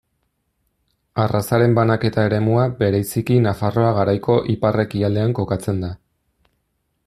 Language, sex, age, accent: Basque, male, 30-39, Erdialdekoa edo Nafarra (Gipuzkoa, Nafarroa)